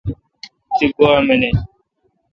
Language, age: Kalkoti, 19-29